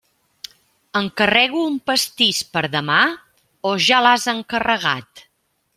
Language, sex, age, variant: Catalan, female, 40-49, Central